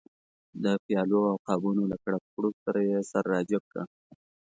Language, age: Pashto, 30-39